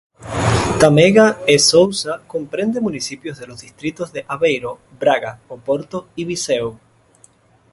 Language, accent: Spanish, América central; Caribe: Cuba, Venezuela, Puerto Rico, República Dominicana, Panamá, Colombia caribeña, México caribeño, Costa del golfo de México